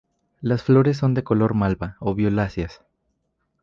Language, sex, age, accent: Spanish, male, under 19, México